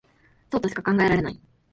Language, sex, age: Japanese, female, 19-29